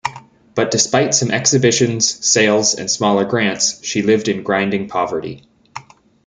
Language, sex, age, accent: English, male, 19-29, Canadian English